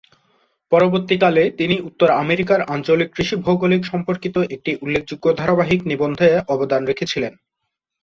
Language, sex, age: Bengali, male, 19-29